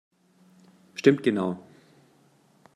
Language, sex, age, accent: German, male, 19-29, Deutschland Deutsch